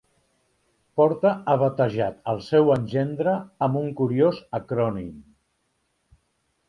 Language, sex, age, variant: Catalan, male, 50-59, Central